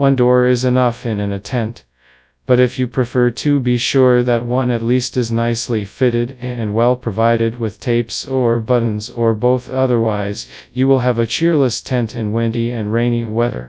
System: TTS, FastPitch